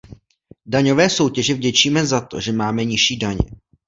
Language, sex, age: Czech, male, 19-29